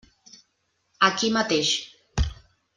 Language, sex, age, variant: Catalan, female, 30-39, Central